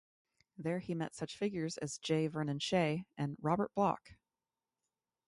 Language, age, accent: English, 30-39, United States English